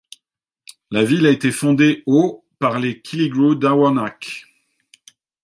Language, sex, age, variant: French, male, 50-59, Français de métropole